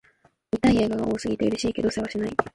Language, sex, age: Japanese, female, 19-29